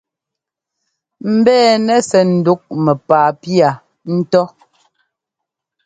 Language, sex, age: Ngomba, female, 40-49